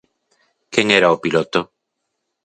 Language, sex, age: Galician, male, 40-49